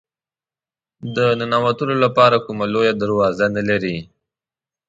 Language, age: Pashto, 19-29